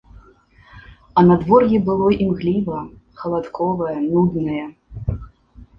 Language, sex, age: Belarusian, female, 40-49